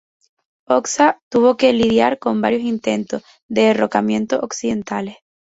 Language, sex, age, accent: Spanish, female, 19-29, España: Islas Canarias